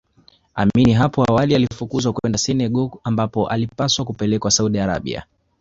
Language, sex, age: Swahili, male, 19-29